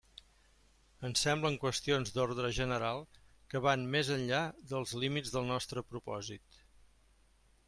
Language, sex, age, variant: Catalan, male, 50-59, Central